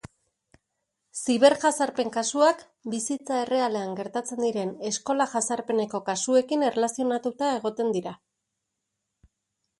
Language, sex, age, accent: Basque, female, 40-49, Mendebalekoa (Araba, Bizkaia, Gipuzkoako mendebaleko herri batzuk)